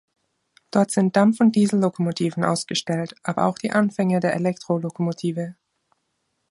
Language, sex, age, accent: German, female, 19-29, Österreichisches Deutsch